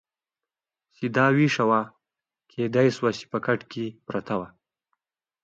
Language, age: Pashto, under 19